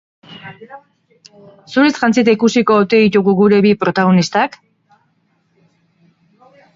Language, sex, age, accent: Basque, female, 50-59, Erdialdekoa edo Nafarra (Gipuzkoa, Nafarroa)